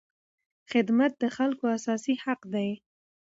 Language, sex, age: Pashto, female, 19-29